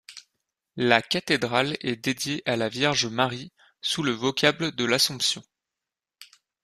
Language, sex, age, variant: French, male, 19-29, Français de métropole